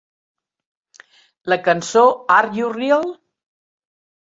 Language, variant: Catalan, Central